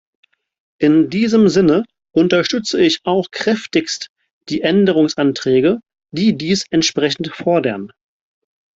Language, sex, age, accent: German, male, 30-39, Deutschland Deutsch